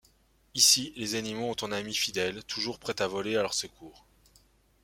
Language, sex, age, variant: French, male, 30-39, Français de métropole